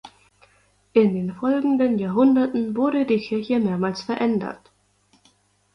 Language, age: German, 19-29